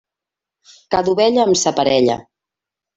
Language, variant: Catalan, Central